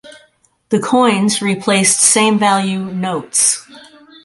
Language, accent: English, United States English